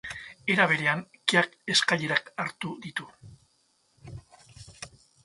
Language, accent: Basque, Mendebalekoa (Araba, Bizkaia, Gipuzkoako mendebaleko herri batzuk)